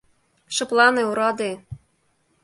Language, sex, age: Mari, female, 30-39